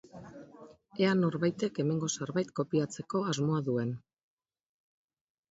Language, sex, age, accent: Basque, female, 50-59, Mendebalekoa (Araba, Bizkaia, Gipuzkoako mendebaleko herri batzuk)